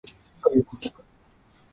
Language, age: Japanese, 30-39